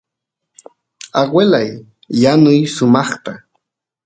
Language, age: Santiago del Estero Quichua, 30-39